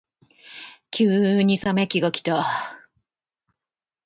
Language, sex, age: Japanese, female, 40-49